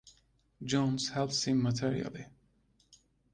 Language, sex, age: English, male, 30-39